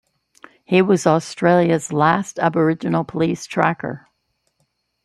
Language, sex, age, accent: English, female, 60-69, United States English